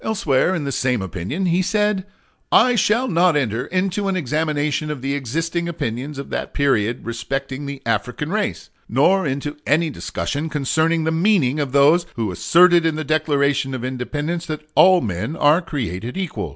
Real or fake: real